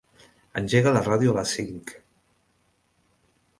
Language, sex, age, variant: Catalan, male, 50-59, Central